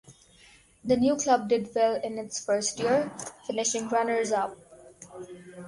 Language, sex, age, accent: English, female, under 19, India and South Asia (India, Pakistan, Sri Lanka)